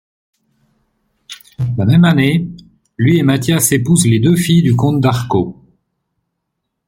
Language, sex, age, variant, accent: French, male, 50-59, Français d'Europe, Français de Suisse